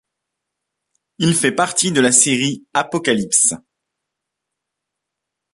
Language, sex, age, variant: French, male, 30-39, Français de métropole